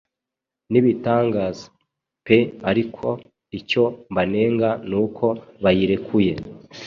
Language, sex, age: Kinyarwanda, male, 40-49